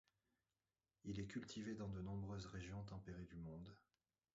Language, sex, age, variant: French, male, 30-39, Français de métropole